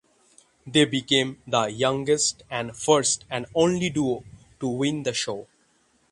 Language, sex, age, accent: English, male, under 19, India and South Asia (India, Pakistan, Sri Lanka)